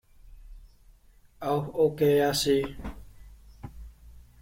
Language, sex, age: English, male, 19-29